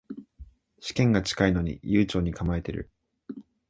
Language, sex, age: Japanese, male, 19-29